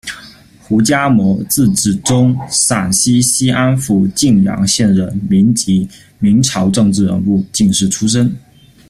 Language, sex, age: Chinese, male, 19-29